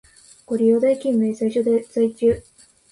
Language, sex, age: Japanese, female, 19-29